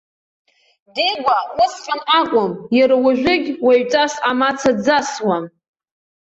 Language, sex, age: Abkhazian, female, under 19